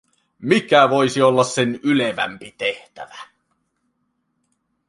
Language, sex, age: Finnish, male, 19-29